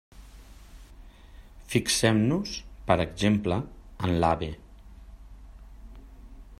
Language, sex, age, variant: Catalan, male, 40-49, Central